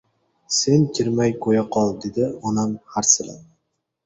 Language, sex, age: Uzbek, male, under 19